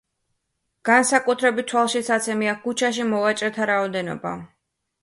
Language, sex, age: Georgian, female, 19-29